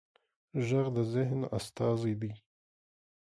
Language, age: Pashto, 40-49